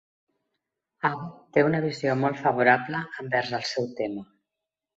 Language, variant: Catalan, Central